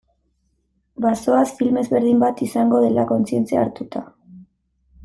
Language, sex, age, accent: Basque, female, 19-29, Erdialdekoa edo Nafarra (Gipuzkoa, Nafarroa)